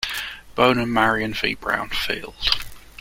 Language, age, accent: English, 19-29, England English